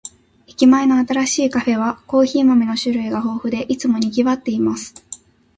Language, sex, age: Japanese, female, 19-29